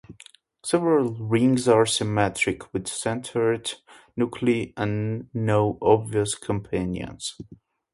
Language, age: English, 19-29